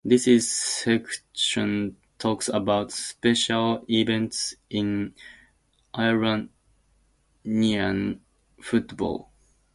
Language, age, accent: English, 19-29, United States English